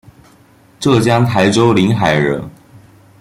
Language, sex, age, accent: Chinese, male, under 19, 出生地：福建省